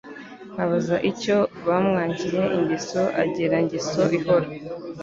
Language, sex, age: Kinyarwanda, female, under 19